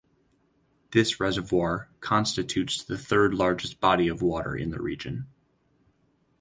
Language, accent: English, United States English